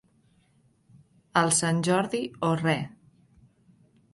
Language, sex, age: Catalan, female, 30-39